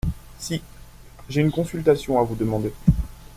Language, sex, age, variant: French, male, 19-29, Français de métropole